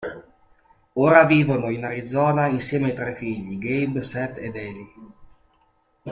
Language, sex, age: Italian, male, 30-39